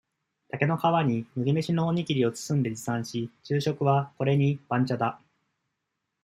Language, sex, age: Japanese, male, 19-29